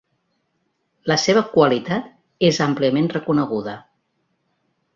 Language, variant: Catalan, Central